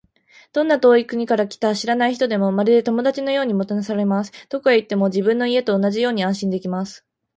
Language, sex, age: Japanese, female, 19-29